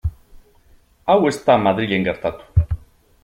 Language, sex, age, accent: Basque, male, 50-59, Mendebalekoa (Araba, Bizkaia, Gipuzkoako mendebaleko herri batzuk)